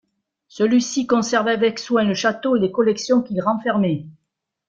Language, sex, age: French, female, 60-69